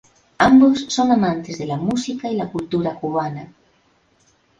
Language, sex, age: Spanish, female, 50-59